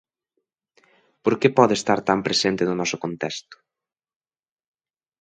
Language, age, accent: Galician, 19-29, Atlántico (seseo e gheada)